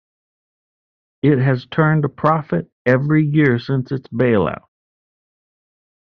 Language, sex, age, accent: English, male, 40-49, United States English